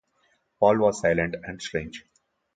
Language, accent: English, India and South Asia (India, Pakistan, Sri Lanka)